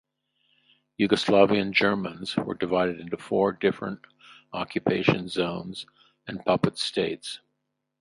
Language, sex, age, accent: English, male, 60-69, United States English